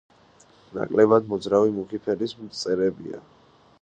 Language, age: Georgian, 19-29